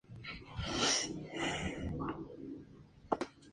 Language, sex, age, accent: Spanish, male, 19-29, México